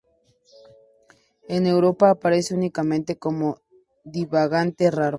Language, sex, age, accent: Spanish, female, 19-29, México